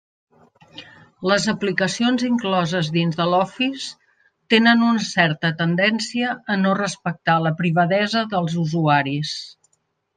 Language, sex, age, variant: Catalan, female, 50-59, Central